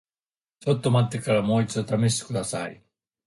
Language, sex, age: Japanese, male, 19-29